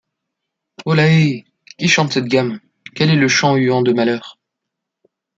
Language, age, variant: French, 19-29, Français de métropole